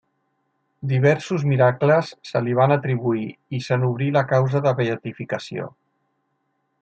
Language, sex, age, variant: Catalan, male, 50-59, Central